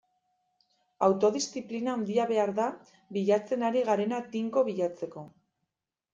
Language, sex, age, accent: Basque, female, 19-29, Erdialdekoa edo Nafarra (Gipuzkoa, Nafarroa)